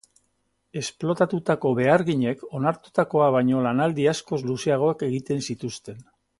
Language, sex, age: Basque, male, 60-69